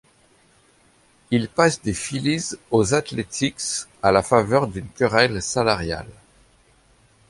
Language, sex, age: French, male, 50-59